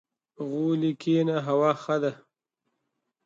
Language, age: Pashto, 30-39